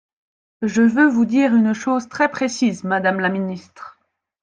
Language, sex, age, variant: French, female, 30-39, Français de métropole